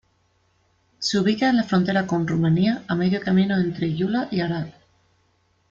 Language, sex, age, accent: Spanish, female, 30-39, España: Centro-Sur peninsular (Madrid, Toledo, Castilla-La Mancha)